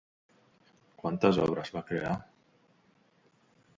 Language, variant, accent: Catalan, Central, central